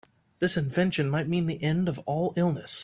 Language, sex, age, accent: English, male, 19-29, United States English